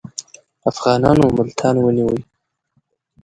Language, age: Pashto, 19-29